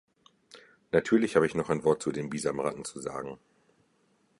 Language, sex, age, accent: German, male, 50-59, Deutschland Deutsch